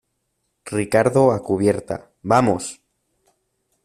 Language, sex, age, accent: Spanish, male, under 19, España: Centro-Sur peninsular (Madrid, Toledo, Castilla-La Mancha)